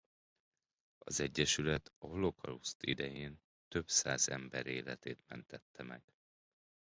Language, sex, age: Hungarian, male, 40-49